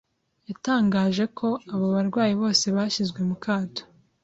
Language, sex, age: Kinyarwanda, female, 19-29